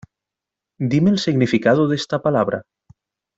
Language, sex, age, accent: Spanish, male, 30-39, España: Centro-Sur peninsular (Madrid, Toledo, Castilla-La Mancha)